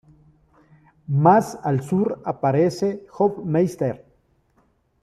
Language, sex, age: Spanish, male, 50-59